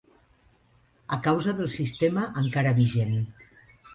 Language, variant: Catalan, Central